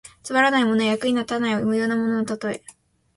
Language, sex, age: Japanese, female, 19-29